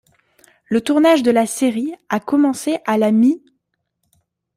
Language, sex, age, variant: French, female, 19-29, Français de métropole